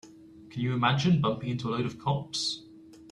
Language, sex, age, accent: English, male, 19-29, England English